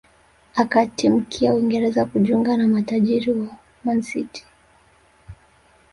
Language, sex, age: Swahili, female, 19-29